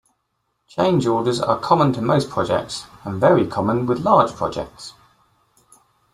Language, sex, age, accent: English, male, 40-49, England English